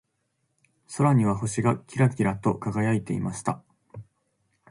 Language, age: Japanese, 19-29